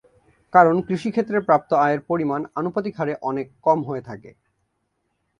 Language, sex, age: Bengali, male, 19-29